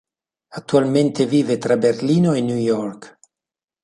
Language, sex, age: Italian, male, 60-69